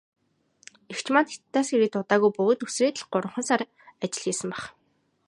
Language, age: Mongolian, 19-29